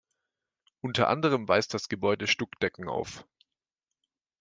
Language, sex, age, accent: German, male, 30-39, Deutschland Deutsch